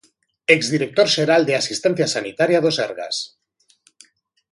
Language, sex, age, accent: Galician, male, 40-49, Normativo (estándar)